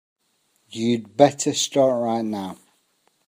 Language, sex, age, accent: English, male, 40-49, England English